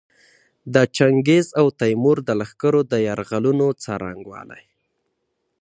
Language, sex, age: Pashto, male, under 19